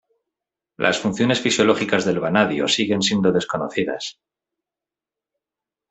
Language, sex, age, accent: Spanish, male, 19-29, España: Norte peninsular (Asturias, Castilla y León, Cantabria, País Vasco, Navarra, Aragón, La Rioja, Guadalajara, Cuenca)